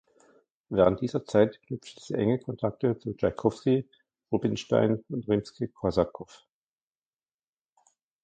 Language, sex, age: German, male, 50-59